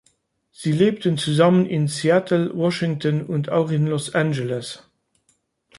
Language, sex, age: German, male, 40-49